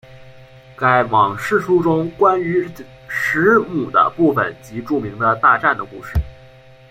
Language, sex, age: Chinese, male, under 19